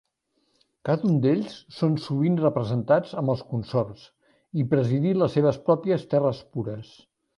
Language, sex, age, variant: Catalan, male, 70-79, Central